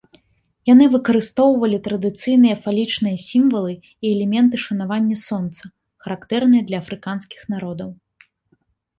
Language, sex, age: Belarusian, female, 30-39